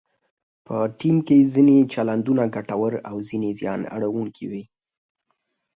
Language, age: Pashto, 19-29